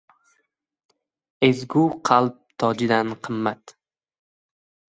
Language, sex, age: Uzbek, male, 19-29